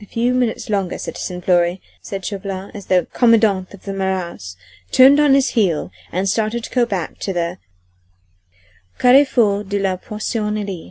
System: none